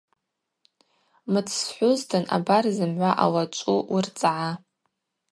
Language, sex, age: Abaza, female, 19-29